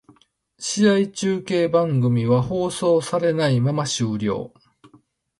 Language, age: Japanese, 50-59